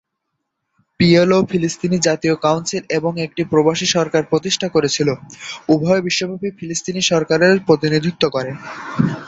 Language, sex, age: Bengali, male, 19-29